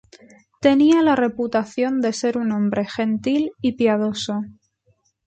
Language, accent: Spanish, España: Centro-Sur peninsular (Madrid, Toledo, Castilla-La Mancha)